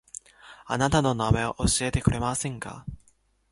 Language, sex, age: Japanese, male, 19-29